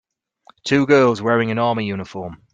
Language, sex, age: English, male, 40-49